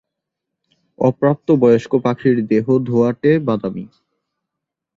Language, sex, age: Bengali, male, 19-29